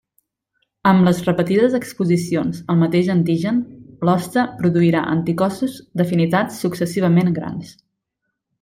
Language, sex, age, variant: Catalan, female, 19-29, Central